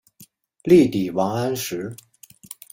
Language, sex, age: Chinese, male, 30-39